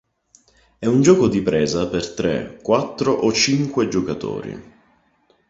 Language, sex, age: Italian, male, 19-29